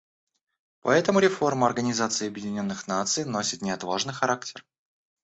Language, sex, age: Russian, male, 19-29